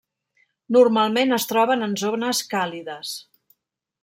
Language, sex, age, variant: Catalan, female, 50-59, Central